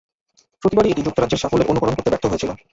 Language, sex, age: Bengali, male, 19-29